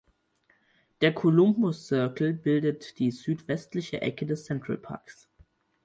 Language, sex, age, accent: German, male, under 19, Deutschland Deutsch